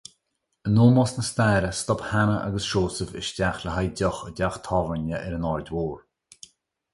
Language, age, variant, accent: Irish, 50-59, Gaeilge Chonnacht, Cainteoir dúchais, Gaeltacht